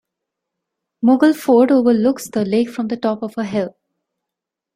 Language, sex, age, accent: English, female, 30-39, India and South Asia (India, Pakistan, Sri Lanka)